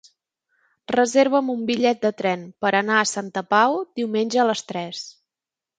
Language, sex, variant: Catalan, female, Central